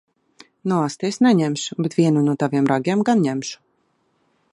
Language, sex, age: Latvian, female, 30-39